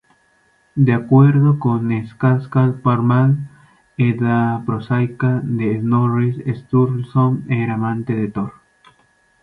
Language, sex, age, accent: Spanish, male, 19-29, México